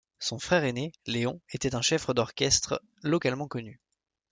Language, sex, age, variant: French, male, 19-29, Français de métropole